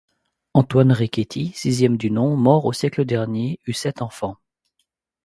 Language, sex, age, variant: French, male, 40-49, Français de métropole